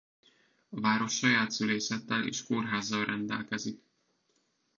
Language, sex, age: Hungarian, male, 19-29